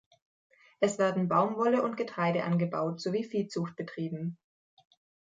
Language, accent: German, Deutschland Deutsch